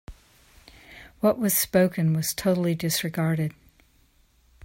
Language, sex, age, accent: English, female, 60-69, United States English